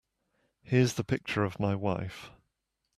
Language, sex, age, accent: English, male, 50-59, England English